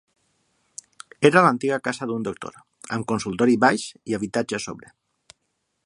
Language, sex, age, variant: Catalan, male, 40-49, Valencià meridional